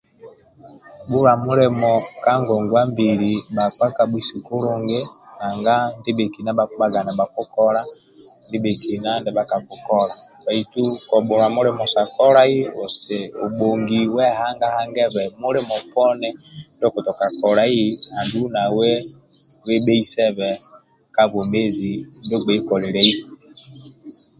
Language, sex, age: Amba (Uganda), male, 50-59